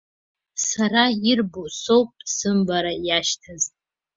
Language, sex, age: Abkhazian, female, under 19